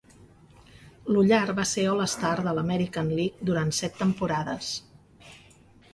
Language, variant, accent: Catalan, Central, central